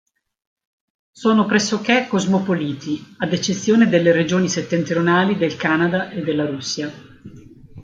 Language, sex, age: Italian, female, 50-59